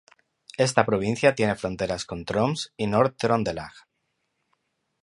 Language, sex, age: Spanish, male, 40-49